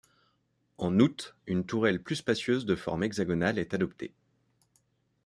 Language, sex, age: French, male, 30-39